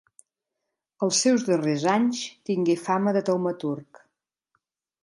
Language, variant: Catalan, Central